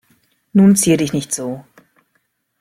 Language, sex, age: German, female, 19-29